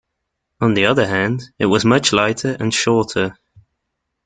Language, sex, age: English, male, 19-29